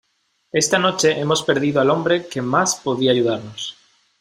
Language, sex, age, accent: Spanish, male, 19-29, España: Norte peninsular (Asturias, Castilla y León, Cantabria, País Vasco, Navarra, Aragón, La Rioja, Guadalajara, Cuenca)